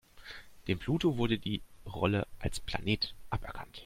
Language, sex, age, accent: German, male, 30-39, Deutschland Deutsch